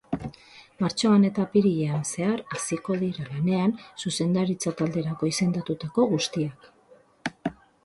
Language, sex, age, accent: Basque, female, 40-49, Mendebalekoa (Araba, Bizkaia, Gipuzkoako mendebaleko herri batzuk); Batua